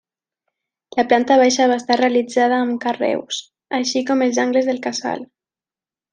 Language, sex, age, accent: Catalan, female, 19-29, valencià